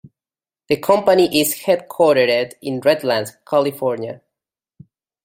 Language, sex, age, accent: English, male, 19-29, United States English